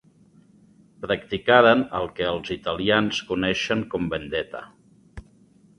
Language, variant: Catalan, Nord-Occidental